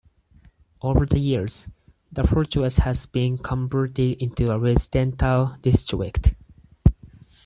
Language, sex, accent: English, male, United States English